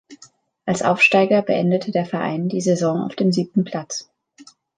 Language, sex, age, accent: German, female, 19-29, Deutschland Deutsch